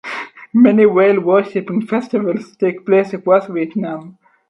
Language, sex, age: English, male, 19-29